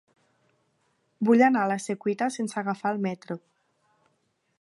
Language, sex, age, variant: Catalan, female, 19-29, Nord-Occidental